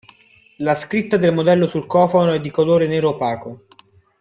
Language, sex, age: Italian, male, under 19